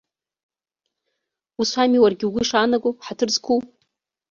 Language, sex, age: Abkhazian, female, 30-39